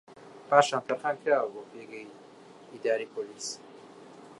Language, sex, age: Central Kurdish, male, 19-29